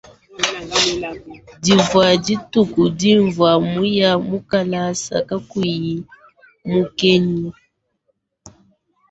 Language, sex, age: Luba-Lulua, female, 19-29